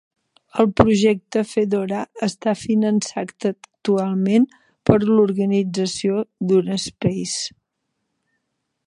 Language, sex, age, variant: Catalan, female, 50-59, Central